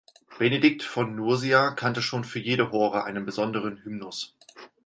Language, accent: German, Deutschland Deutsch